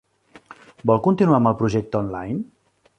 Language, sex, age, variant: Catalan, male, 40-49, Central